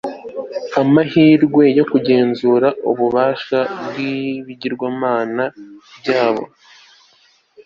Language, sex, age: Kinyarwanda, male, 19-29